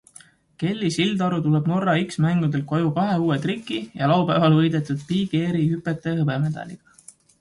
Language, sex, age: Estonian, male, 19-29